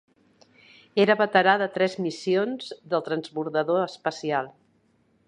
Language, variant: Catalan, Central